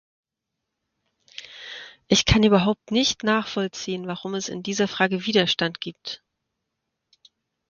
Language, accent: German, Deutschland Deutsch